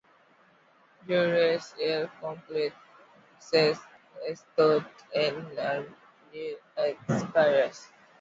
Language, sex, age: French, female, 19-29